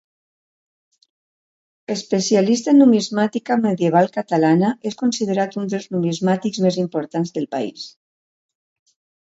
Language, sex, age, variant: Catalan, female, 50-59, Valencià meridional